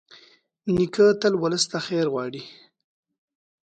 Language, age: Pashto, 19-29